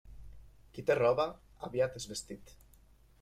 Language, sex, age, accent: Catalan, male, 30-39, valencià